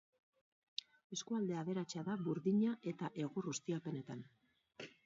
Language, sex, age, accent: Basque, female, 40-49, Mendebalekoa (Araba, Bizkaia, Gipuzkoako mendebaleko herri batzuk)